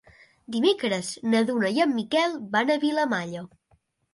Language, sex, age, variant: Catalan, male, under 19, Central